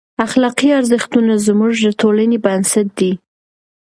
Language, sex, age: Pashto, female, 19-29